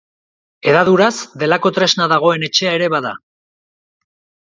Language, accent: Basque, Erdialdekoa edo Nafarra (Gipuzkoa, Nafarroa)